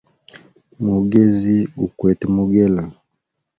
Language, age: Hemba, 19-29